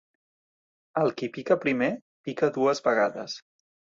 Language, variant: Catalan, Central